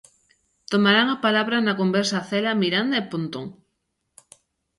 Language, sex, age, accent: Galician, female, 30-39, Oriental (común en zona oriental)